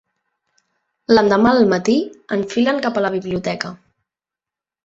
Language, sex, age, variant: Catalan, female, under 19, Central